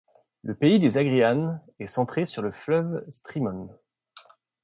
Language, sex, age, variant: French, male, 19-29, Français de métropole